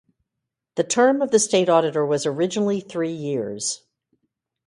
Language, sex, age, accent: English, female, 60-69, United States English